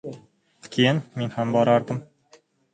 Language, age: Uzbek, 19-29